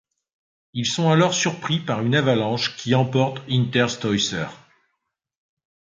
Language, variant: French, Français de métropole